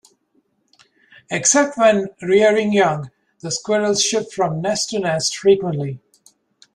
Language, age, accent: English, 50-59, United States English